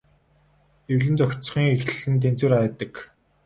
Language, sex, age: Mongolian, male, 19-29